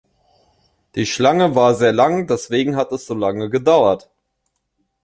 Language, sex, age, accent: German, male, 19-29, Deutschland Deutsch